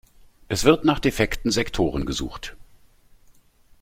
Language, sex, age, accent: German, male, 50-59, Deutschland Deutsch